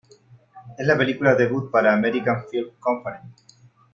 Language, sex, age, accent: Spanish, male, 40-49, España: Norte peninsular (Asturias, Castilla y León, Cantabria, País Vasco, Navarra, Aragón, La Rioja, Guadalajara, Cuenca)